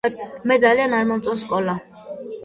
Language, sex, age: Georgian, female, under 19